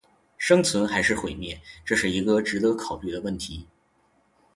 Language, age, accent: Chinese, 19-29, 出生地：吉林省